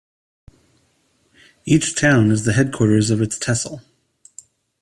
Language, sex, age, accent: English, male, 30-39, United States English